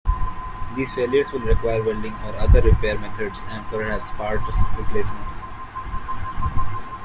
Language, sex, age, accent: English, male, 19-29, India and South Asia (India, Pakistan, Sri Lanka)